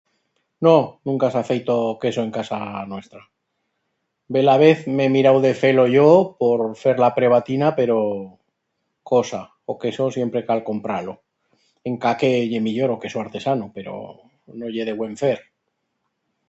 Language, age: Aragonese, 60-69